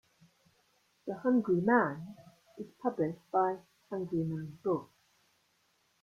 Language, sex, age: English, female, 60-69